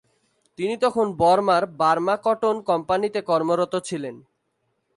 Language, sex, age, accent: Bengali, male, 19-29, fluent